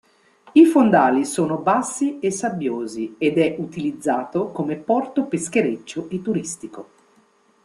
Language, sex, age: Italian, female, 50-59